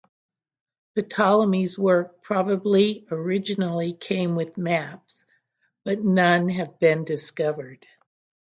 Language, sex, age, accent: English, female, 60-69, United States English